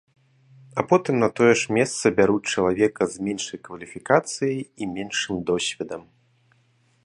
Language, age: Belarusian, 19-29